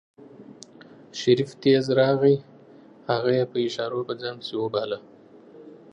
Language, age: Pashto, 30-39